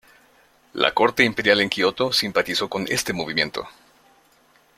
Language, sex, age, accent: Spanish, male, 30-39, México